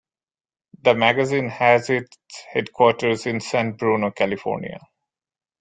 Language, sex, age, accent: English, male, 40-49, India and South Asia (India, Pakistan, Sri Lanka)